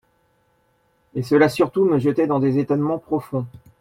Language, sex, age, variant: French, male, 40-49, Français de métropole